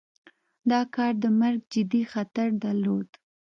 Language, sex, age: Pashto, female, 19-29